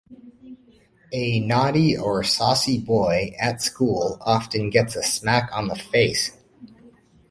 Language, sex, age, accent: English, male, 30-39, United States English